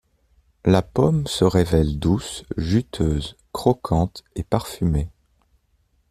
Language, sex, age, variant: French, male, 30-39, Français de métropole